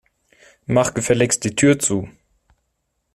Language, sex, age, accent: German, male, 30-39, Deutschland Deutsch